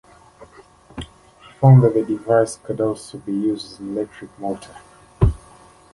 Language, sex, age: English, male, 19-29